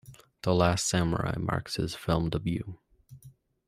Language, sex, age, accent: English, male, under 19, Canadian English